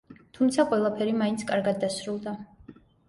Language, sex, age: Georgian, female, 19-29